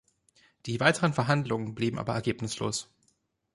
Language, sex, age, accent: German, male, 30-39, Deutschland Deutsch